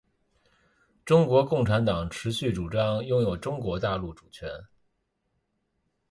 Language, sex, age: Chinese, male, 19-29